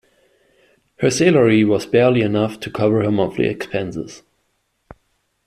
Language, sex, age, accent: English, male, 19-29, United States English